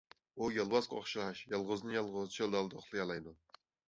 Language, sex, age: Uyghur, male, 19-29